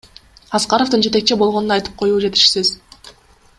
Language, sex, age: Kyrgyz, female, 19-29